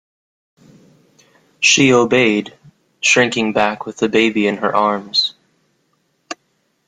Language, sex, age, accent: English, male, 30-39, United States English